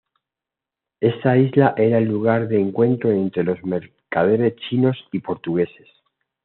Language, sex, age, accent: Spanish, male, 50-59, España: Centro-Sur peninsular (Madrid, Toledo, Castilla-La Mancha)